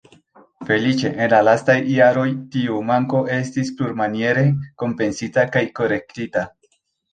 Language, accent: Esperanto, Internacia